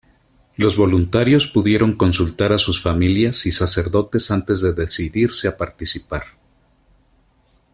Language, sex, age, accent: Spanish, male, 50-59, México